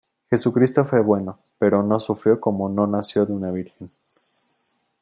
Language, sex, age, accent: Spanish, female, 60-69, México